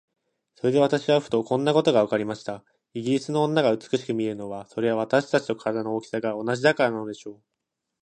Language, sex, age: Japanese, male, 19-29